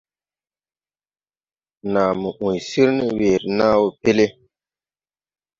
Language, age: Tupuri, 19-29